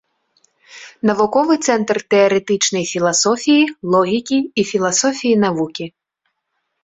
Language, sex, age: Belarusian, female, 19-29